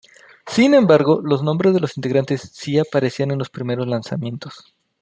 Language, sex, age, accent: Spanish, male, 30-39, México